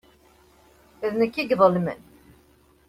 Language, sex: Kabyle, female